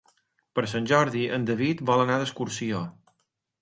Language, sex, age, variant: Catalan, male, 40-49, Balear